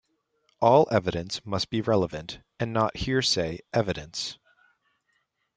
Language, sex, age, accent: English, male, 19-29, United States English